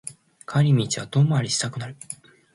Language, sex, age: Japanese, male, 19-29